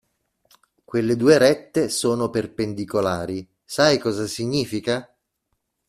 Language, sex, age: Italian, male, 50-59